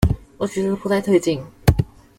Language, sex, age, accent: Chinese, male, 19-29, 出生地：臺北市